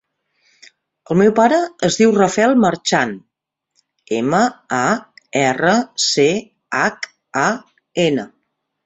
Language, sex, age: Catalan, female, 40-49